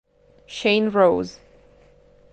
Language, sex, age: Italian, female, 19-29